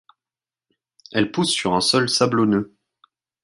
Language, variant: French, Français de métropole